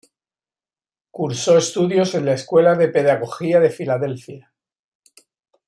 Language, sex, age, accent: Spanish, male, 50-59, España: Sur peninsular (Andalucia, Extremadura, Murcia)